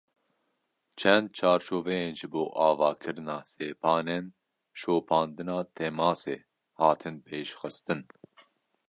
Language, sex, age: Kurdish, male, 19-29